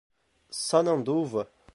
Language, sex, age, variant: Portuguese, male, 19-29, Portuguese (Brasil)